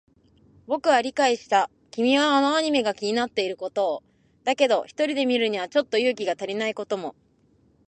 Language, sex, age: Japanese, female, 19-29